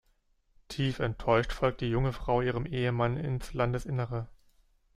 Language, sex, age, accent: German, male, 30-39, Deutschland Deutsch